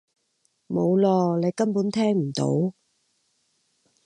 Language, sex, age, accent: Cantonese, female, 30-39, 广州音